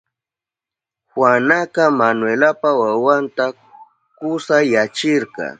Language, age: Southern Pastaza Quechua, 30-39